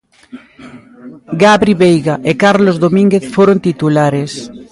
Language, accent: Galician, Oriental (común en zona oriental)